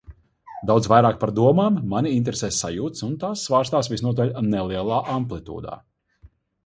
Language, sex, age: Latvian, male, 40-49